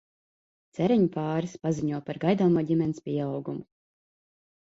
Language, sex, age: Latvian, female, 30-39